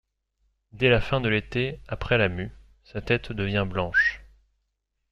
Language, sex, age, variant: French, male, 19-29, Français de métropole